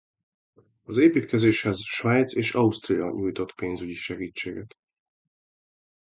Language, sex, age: Hungarian, male, 40-49